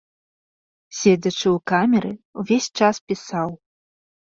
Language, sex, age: Belarusian, female, 19-29